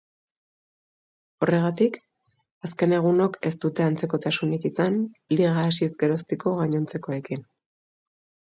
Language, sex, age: Basque, female, 30-39